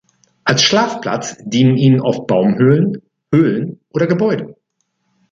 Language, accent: German, Deutschland Deutsch